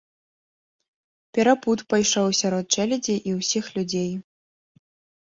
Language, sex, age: Belarusian, female, 19-29